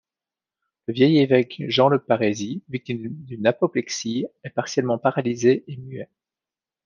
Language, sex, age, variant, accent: French, male, 30-39, Français d'Europe, Français de Belgique